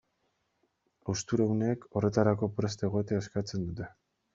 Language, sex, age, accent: Basque, male, 19-29, Erdialdekoa edo Nafarra (Gipuzkoa, Nafarroa)